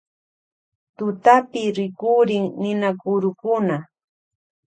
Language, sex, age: Loja Highland Quichua, female, 40-49